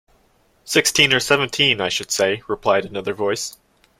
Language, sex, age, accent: English, male, 19-29, United States English